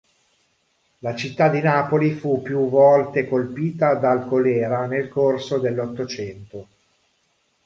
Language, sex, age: Italian, male, 40-49